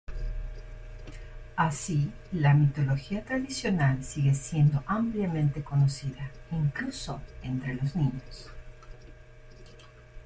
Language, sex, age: Spanish, female, 40-49